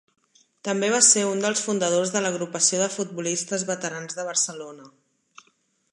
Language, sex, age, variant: Catalan, female, 30-39, Central